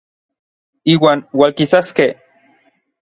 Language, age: Orizaba Nahuatl, 30-39